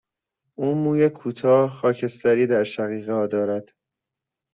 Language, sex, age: Persian, male, 19-29